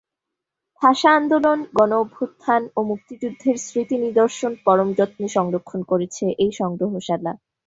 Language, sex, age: Bengali, female, 19-29